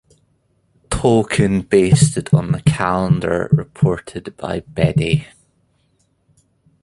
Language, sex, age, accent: English, male, 19-29, Scottish English